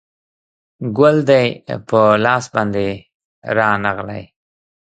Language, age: Pashto, 30-39